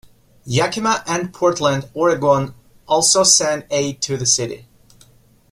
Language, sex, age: English, male, 19-29